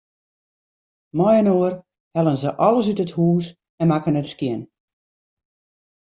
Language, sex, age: Western Frisian, female, 60-69